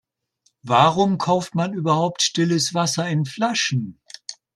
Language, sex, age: German, male, 60-69